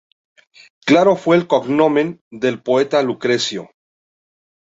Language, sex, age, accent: Spanish, male, 40-49, México